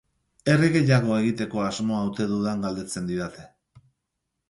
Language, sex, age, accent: Basque, male, 40-49, Mendebalekoa (Araba, Bizkaia, Gipuzkoako mendebaleko herri batzuk)